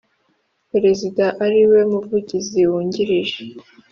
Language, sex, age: Kinyarwanda, female, 19-29